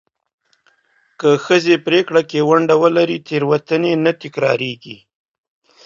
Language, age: Pashto, 30-39